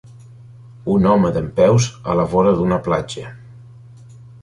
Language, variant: Catalan, Central